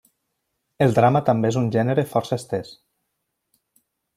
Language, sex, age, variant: Catalan, male, 40-49, Septentrional